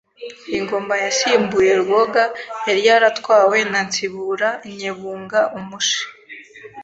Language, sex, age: Kinyarwanda, female, 19-29